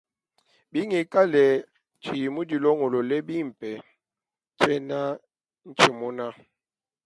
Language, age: Luba-Lulua, 19-29